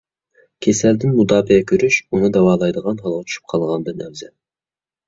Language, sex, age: Uyghur, male, 19-29